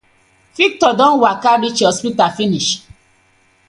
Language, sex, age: Nigerian Pidgin, female, 40-49